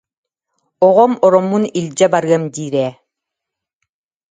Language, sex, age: Yakut, female, 50-59